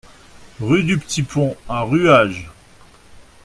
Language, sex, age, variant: French, male, 40-49, Français de métropole